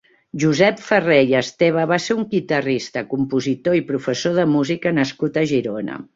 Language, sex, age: Catalan, female, 50-59